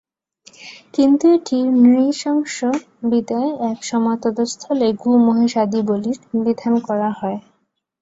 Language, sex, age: Bengali, female, 19-29